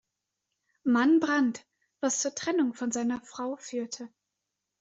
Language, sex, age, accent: German, female, 19-29, Deutschland Deutsch